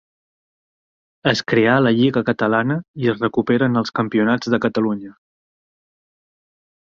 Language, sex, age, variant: Catalan, male, 30-39, Central